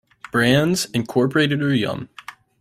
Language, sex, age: English, male, under 19